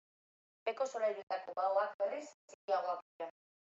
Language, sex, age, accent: Basque, female, 19-29, Mendebalekoa (Araba, Bizkaia, Gipuzkoako mendebaleko herri batzuk)